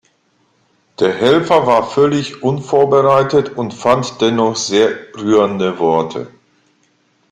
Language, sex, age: German, male, 50-59